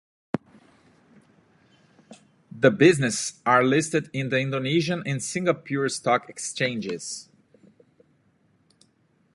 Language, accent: English, United States English